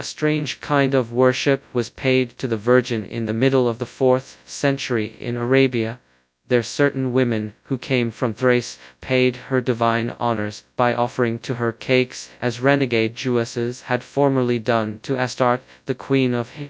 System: TTS, FastPitch